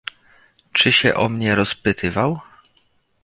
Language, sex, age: Polish, male, 30-39